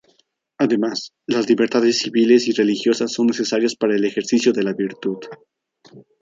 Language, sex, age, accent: Spanish, male, 19-29, Andino-Pacífico: Colombia, Perú, Ecuador, oeste de Bolivia y Venezuela andina